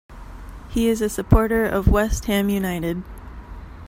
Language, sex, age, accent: English, female, 30-39, United States English